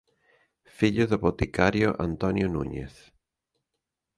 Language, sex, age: Galician, male, 40-49